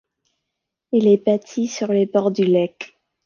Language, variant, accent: French, Français d'Amérique du Nord, Français des États-Unis